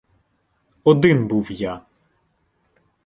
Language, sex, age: Ukrainian, male, 19-29